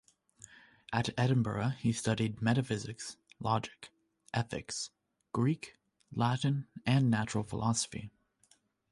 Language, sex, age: English, male, 19-29